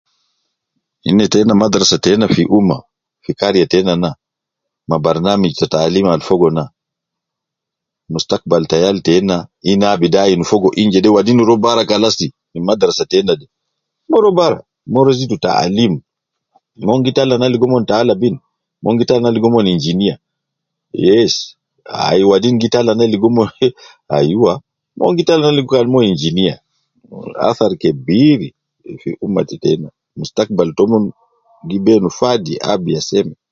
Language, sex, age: Nubi, male, 50-59